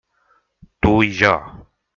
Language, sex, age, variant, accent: Catalan, male, 50-59, Central, central